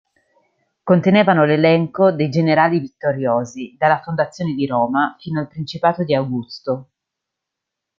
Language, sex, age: Italian, female, 30-39